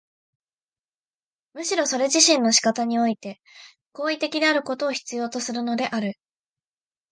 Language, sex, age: Japanese, female, 19-29